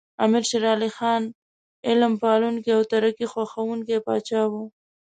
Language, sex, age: Pashto, female, 19-29